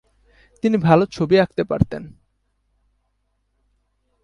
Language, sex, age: Bengali, male, 19-29